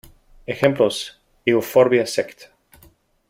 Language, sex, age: Spanish, male, 50-59